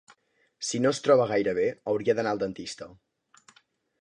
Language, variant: Catalan, Central